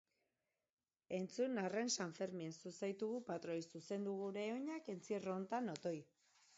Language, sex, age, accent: Basque, female, 40-49, Erdialdekoa edo Nafarra (Gipuzkoa, Nafarroa)